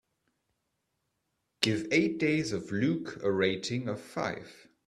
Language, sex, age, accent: English, male, 19-29, England English